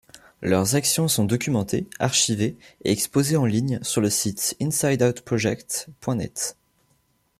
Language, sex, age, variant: French, male, under 19, Français de métropole